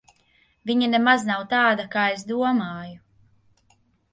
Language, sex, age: Latvian, female, 19-29